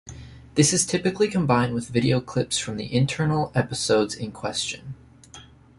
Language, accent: English, United States English